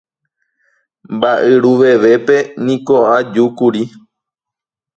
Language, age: Guarani, 19-29